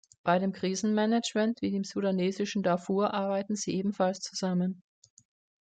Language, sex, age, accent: German, female, 19-29, Österreichisches Deutsch